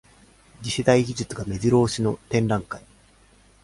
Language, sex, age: Japanese, male, 19-29